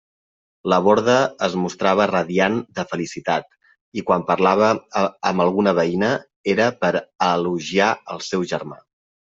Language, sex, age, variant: Catalan, male, 30-39, Central